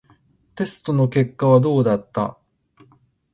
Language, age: Japanese, 50-59